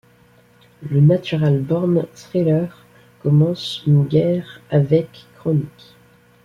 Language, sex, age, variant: French, male, under 19, Français de métropole